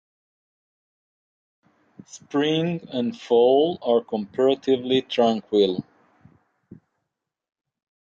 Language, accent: English, United States English